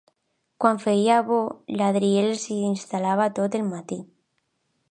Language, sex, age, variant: Catalan, female, under 19, Alacantí